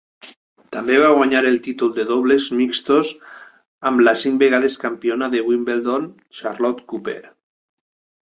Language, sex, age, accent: Catalan, male, 30-39, valencià